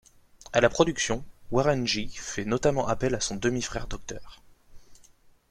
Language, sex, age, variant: French, male, 19-29, Français de métropole